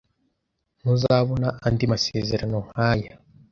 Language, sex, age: Kinyarwanda, male, under 19